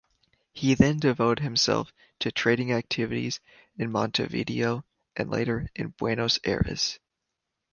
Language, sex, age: English, male, 19-29